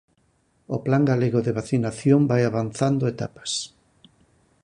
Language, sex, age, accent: Galician, male, 50-59, Atlántico (seseo e gheada)